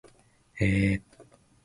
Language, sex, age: Japanese, male, 19-29